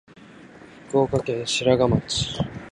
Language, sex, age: Japanese, male, 19-29